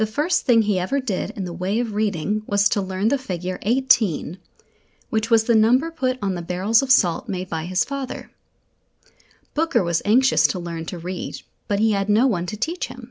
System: none